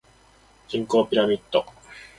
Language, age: Japanese, 19-29